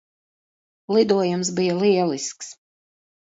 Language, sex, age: Latvian, female, 50-59